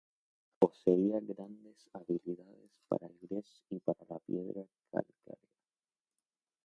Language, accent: Spanish, España: Islas Canarias